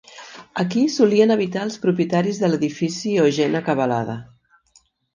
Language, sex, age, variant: Catalan, female, 40-49, Central